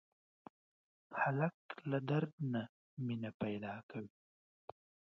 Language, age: Pashto, 19-29